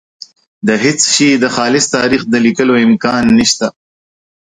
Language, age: Pashto, 30-39